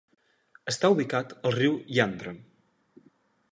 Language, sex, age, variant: Catalan, male, 19-29, Central